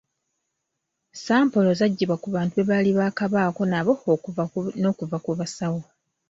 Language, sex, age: Ganda, female, 19-29